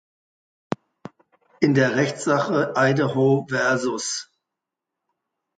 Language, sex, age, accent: German, male, 50-59, Deutschland Deutsch